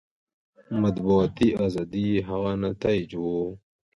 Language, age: Pashto, 19-29